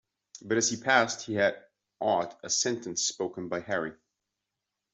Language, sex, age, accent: English, male, 30-39, United States English